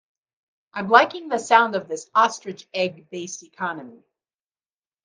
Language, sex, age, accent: English, female, 50-59, United States English